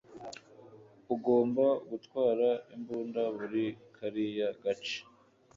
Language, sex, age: Kinyarwanda, male, under 19